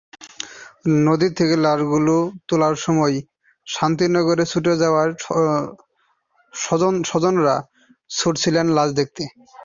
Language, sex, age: Bengali, male, 19-29